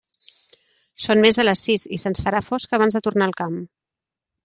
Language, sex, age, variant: Catalan, female, 30-39, Central